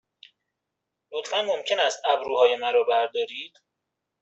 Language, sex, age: Persian, male, 30-39